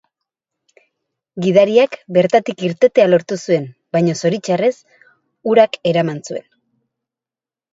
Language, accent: Basque, Mendebalekoa (Araba, Bizkaia, Gipuzkoako mendebaleko herri batzuk)